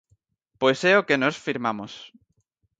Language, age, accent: Galician, 19-29, Atlántico (seseo e gheada); Normativo (estándar)